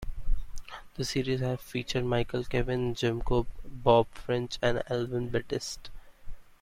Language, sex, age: English, male, 19-29